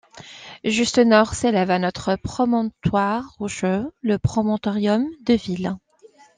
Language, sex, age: French, female, 30-39